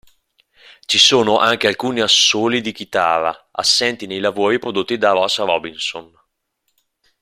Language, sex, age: Italian, male, 30-39